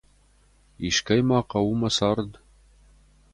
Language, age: Ossetic, 30-39